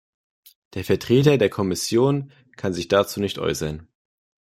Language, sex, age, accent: German, male, 19-29, Deutschland Deutsch